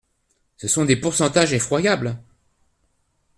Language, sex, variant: French, male, Français de métropole